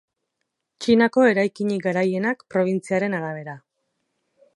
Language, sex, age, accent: Basque, female, 40-49, Erdialdekoa edo Nafarra (Gipuzkoa, Nafarroa)